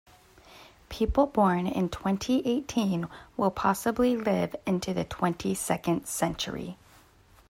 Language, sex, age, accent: English, female, 40-49, United States English